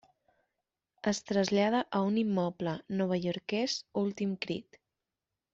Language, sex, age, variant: Catalan, female, 19-29, Central